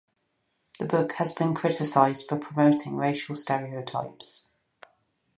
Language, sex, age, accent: English, female, 30-39, England English